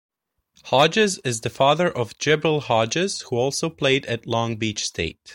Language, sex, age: English, male, 19-29